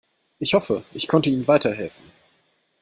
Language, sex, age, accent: German, male, 19-29, Deutschland Deutsch